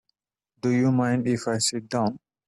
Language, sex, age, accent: English, male, 30-39, India and South Asia (India, Pakistan, Sri Lanka)